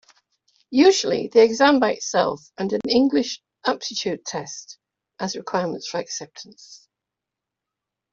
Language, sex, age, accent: English, female, 60-69, England English